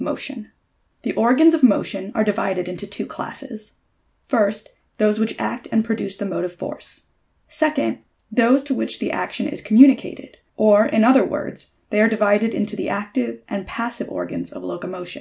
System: none